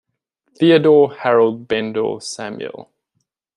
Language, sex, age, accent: English, male, 19-29, Southern African (South Africa, Zimbabwe, Namibia)